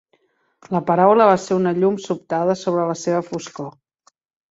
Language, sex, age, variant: Catalan, female, 40-49, Central